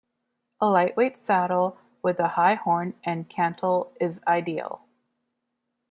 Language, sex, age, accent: English, female, 19-29, United States English